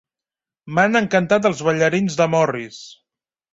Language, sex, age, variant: Catalan, male, 30-39, Central